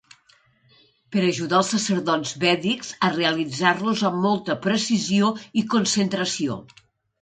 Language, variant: Catalan, Nord-Occidental